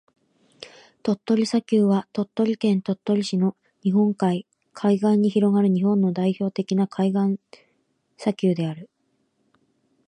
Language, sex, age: Japanese, female, 19-29